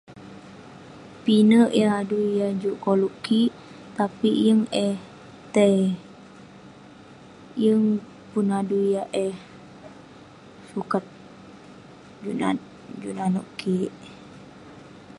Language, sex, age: Western Penan, female, under 19